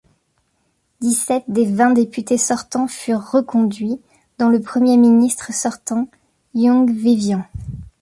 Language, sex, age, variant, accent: French, male, 30-39, Français d'Europe, Français de Suisse